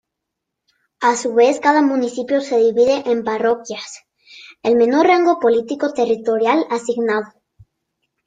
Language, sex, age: Spanish, female, under 19